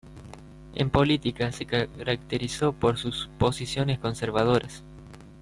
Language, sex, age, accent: Spanish, male, under 19, Rioplatense: Argentina, Uruguay, este de Bolivia, Paraguay